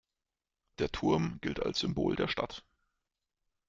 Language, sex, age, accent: German, male, 30-39, Deutschland Deutsch